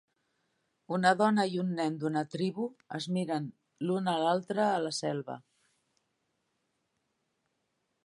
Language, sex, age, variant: Catalan, female, 60-69, Central